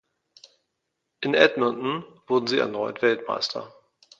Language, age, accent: German, 50-59, Deutschland Deutsch